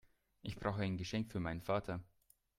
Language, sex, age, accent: German, male, 19-29, Deutschland Deutsch